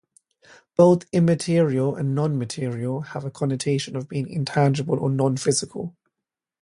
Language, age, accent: English, 19-29, England English; London English